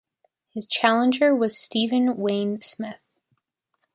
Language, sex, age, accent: English, female, 19-29, United States English